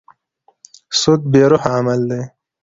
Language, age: Pashto, 19-29